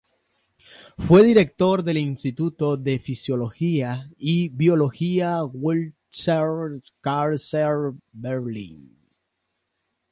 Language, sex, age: Spanish, male, 30-39